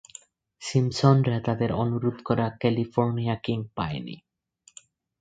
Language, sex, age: Bengali, male, 19-29